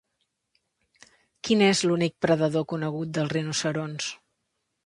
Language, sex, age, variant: Catalan, female, 40-49, Central